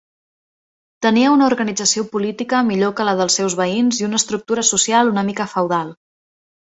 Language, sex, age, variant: Catalan, female, 30-39, Central